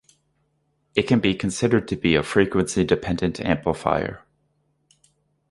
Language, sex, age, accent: English, male, 19-29, United States English